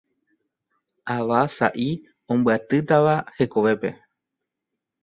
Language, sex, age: Guarani, male, 19-29